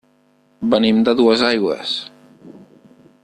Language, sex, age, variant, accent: Catalan, male, 40-49, Central, central